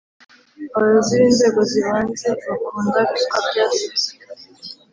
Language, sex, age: Kinyarwanda, female, 19-29